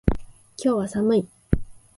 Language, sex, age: Japanese, female, 19-29